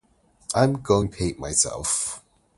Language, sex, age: English, male, 19-29